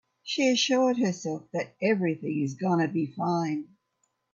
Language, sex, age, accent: English, female, 70-79, Australian English